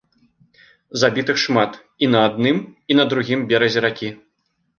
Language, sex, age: Belarusian, male, 30-39